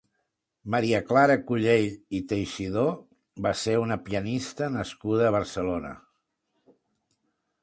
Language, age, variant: Catalan, 60-69, Tortosí